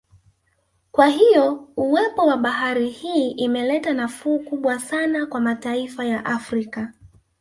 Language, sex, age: Swahili, female, 19-29